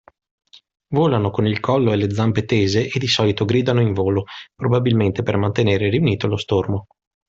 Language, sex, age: Italian, male, 30-39